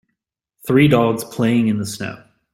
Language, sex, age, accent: English, male, 19-29, United States English